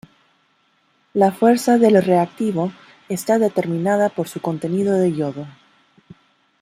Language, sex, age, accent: Spanish, female, 30-39, América central